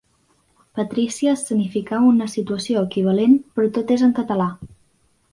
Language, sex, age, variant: Catalan, female, under 19, Central